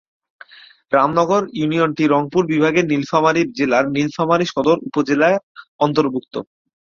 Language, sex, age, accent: Bengali, male, 19-29, Native